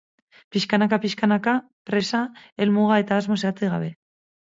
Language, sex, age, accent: Basque, female, 30-39, Mendebalekoa (Araba, Bizkaia, Gipuzkoako mendebaleko herri batzuk)